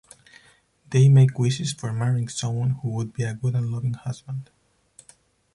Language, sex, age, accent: English, male, 19-29, United States English; England English